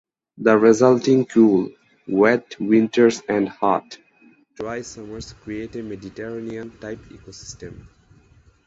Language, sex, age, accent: English, male, 19-29, United States English